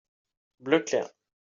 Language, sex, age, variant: French, male, 19-29, Français de métropole